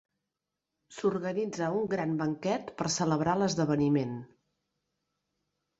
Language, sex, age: Catalan, female, 40-49